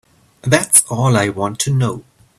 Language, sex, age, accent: English, male, 30-39, England English